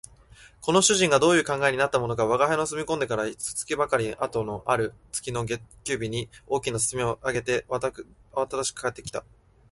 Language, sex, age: Japanese, male, 19-29